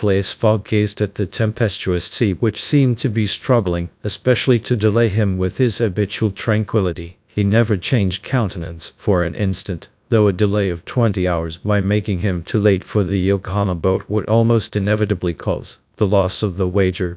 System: TTS, GradTTS